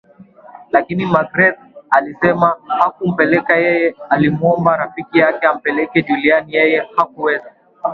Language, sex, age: Swahili, male, 19-29